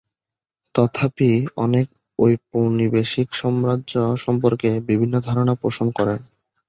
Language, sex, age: Bengali, male, 19-29